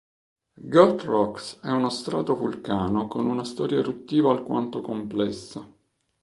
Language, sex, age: Italian, male, 50-59